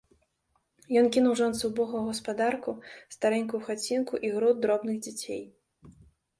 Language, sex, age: Belarusian, female, 19-29